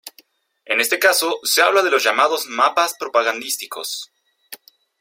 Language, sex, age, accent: Spanish, male, 19-29, México